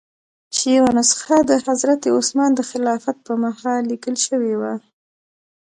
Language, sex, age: Pashto, female, 30-39